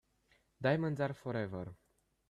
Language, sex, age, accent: English, male, under 19, United States English